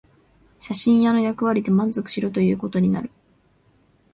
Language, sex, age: Japanese, female, 19-29